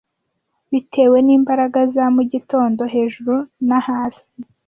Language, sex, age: Kinyarwanda, female, 30-39